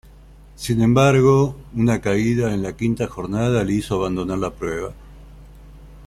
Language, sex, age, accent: Spanish, male, 40-49, Rioplatense: Argentina, Uruguay, este de Bolivia, Paraguay